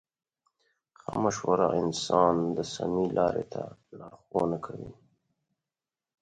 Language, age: Pashto, 40-49